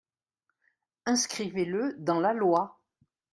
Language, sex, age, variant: French, female, 60-69, Français de métropole